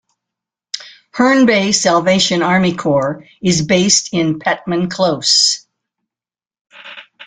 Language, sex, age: English, female, 80-89